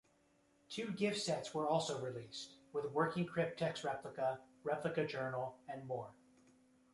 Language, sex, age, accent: English, male, 19-29, United States English